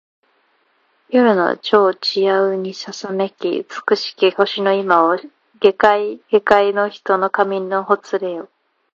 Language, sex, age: Japanese, female, 19-29